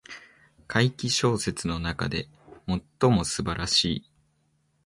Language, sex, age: Japanese, male, under 19